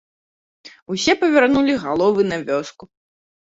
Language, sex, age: Belarusian, female, 19-29